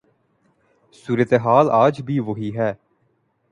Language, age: Urdu, 19-29